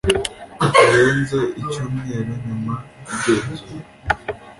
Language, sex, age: Kinyarwanda, male, under 19